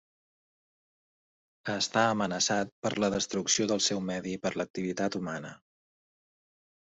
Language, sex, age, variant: Catalan, male, 40-49, Central